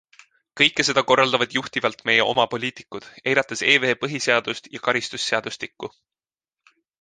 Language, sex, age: Estonian, male, 19-29